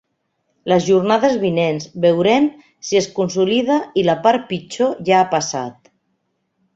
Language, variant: Catalan, Central